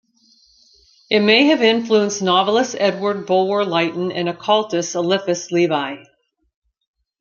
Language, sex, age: English, female, 50-59